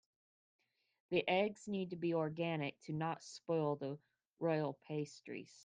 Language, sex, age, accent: English, female, 19-29, United States English